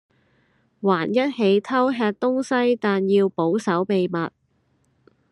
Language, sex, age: Cantonese, female, 19-29